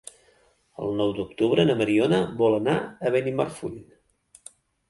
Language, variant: Catalan, Central